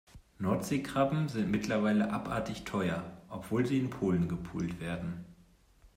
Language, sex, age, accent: German, male, 19-29, Deutschland Deutsch